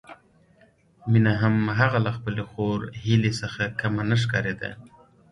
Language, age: Pashto, 19-29